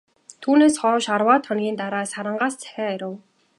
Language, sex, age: Mongolian, female, 19-29